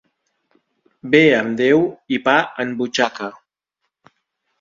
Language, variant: Catalan, Central